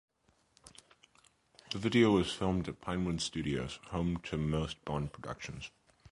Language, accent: English, United States English